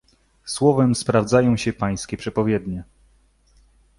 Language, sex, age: Polish, male, 19-29